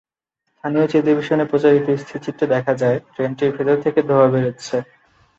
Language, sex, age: Bengali, male, 19-29